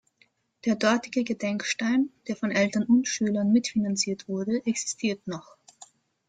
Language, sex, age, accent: German, female, 19-29, Österreichisches Deutsch